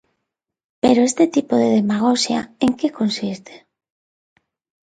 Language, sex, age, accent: Galician, female, 40-49, Neofalante